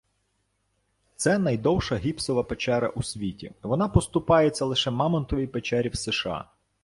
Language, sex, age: Ukrainian, male, 40-49